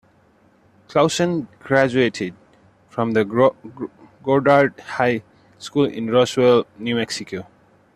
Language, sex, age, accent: English, male, 19-29, England English